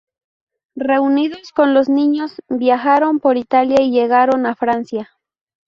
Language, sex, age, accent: Spanish, female, 19-29, México